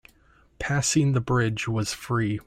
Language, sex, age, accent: English, male, 19-29, United States English